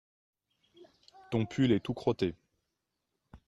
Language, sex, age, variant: French, male, 40-49, Français de métropole